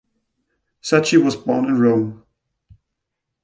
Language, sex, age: English, male, 19-29